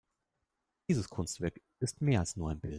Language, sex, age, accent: German, male, 19-29, Deutschland Deutsch